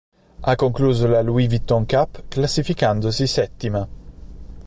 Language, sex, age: Italian, male, 30-39